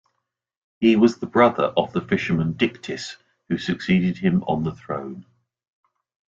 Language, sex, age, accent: English, male, 50-59, England English